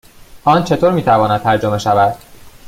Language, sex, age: Persian, male, 19-29